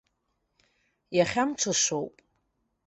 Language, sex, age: Abkhazian, female, 30-39